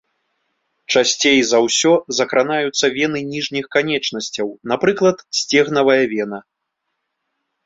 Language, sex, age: Belarusian, male, 40-49